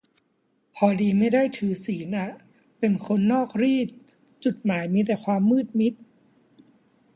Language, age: Thai, 30-39